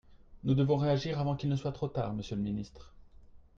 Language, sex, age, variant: French, male, 30-39, Français de métropole